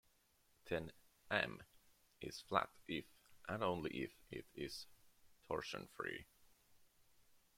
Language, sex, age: English, male, 19-29